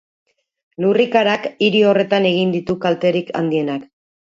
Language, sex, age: Basque, female, 40-49